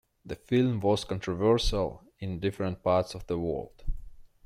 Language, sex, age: English, male, 19-29